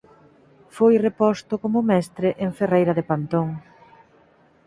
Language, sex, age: Galician, female, 50-59